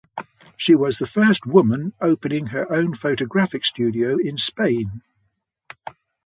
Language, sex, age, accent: English, male, 70-79, England English